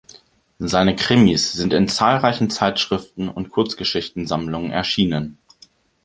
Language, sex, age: German, male, 19-29